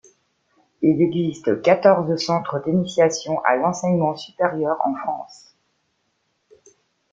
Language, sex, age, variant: French, female, 40-49, Français de métropole